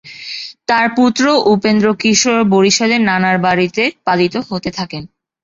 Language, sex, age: Bengali, female, 19-29